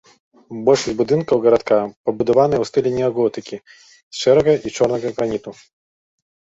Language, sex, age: Belarusian, male, 40-49